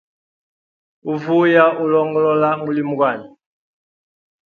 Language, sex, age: Hemba, male, 40-49